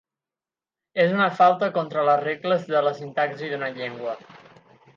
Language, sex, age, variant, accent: Catalan, male, 19-29, Central, central